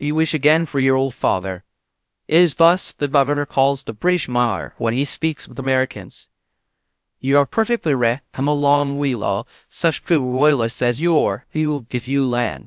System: TTS, VITS